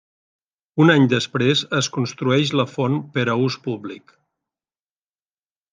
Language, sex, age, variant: Catalan, male, 50-59, Central